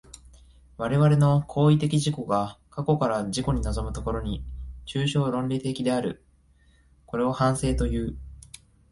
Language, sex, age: Japanese, male, 19-29